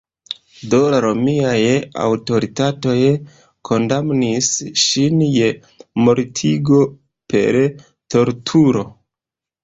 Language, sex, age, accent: Esperanto, male, 30-39, Internacia